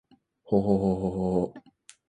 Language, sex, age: Japanese, male, 19-29